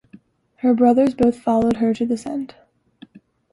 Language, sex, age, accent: English, female, 19-29, United States English